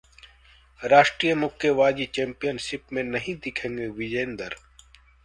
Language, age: Hindi, 40-49